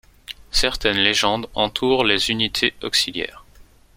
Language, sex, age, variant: French, male, 30-39, Français de métropole